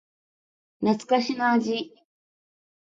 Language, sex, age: Japanese, female, 50-59